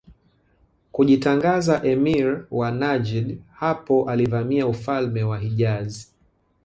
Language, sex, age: Swahili, male, 30-39